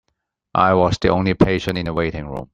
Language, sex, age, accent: English, male, 40-49, Hong Kong English